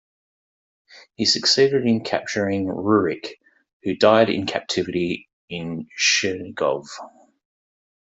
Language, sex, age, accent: English, male, 40-49, Australian English